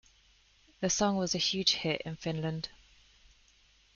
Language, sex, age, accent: English, female, 30-39, England English